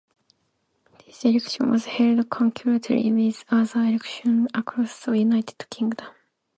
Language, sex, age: English, female, 19-29